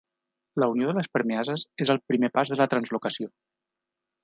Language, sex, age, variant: Catalan, male, 30-39, Central